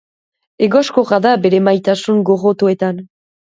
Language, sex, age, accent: Basque, female, 19-29, Nafar-lapurtarra edo Zuberotarra (Lapurdi, Nafarroa Beherea, Zuberoa)